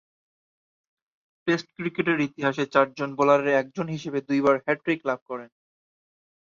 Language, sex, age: Bengali, male, 19-29